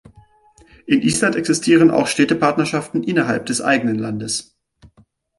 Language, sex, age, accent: German, male, 19-29, Deutschland Deutsch